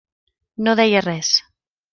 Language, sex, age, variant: Catalan, female, 30-39, Central